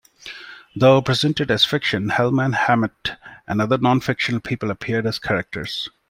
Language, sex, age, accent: English, male, 30-39, India and South Asia (India, Pakistan, Sri Lanka)